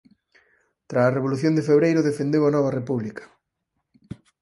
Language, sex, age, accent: Galician, male, 30-39, Normativo (estándar)